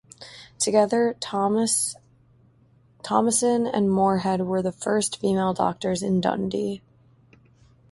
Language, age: English, 19-29